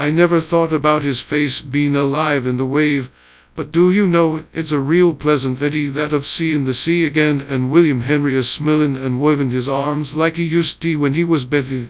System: TTS, FastPitch